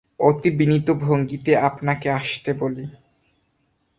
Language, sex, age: Bengali, male, 19-29